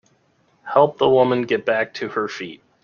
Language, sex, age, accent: English, male, 30-39, United States English